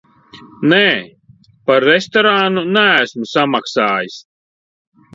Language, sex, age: Latvian, male, 50-59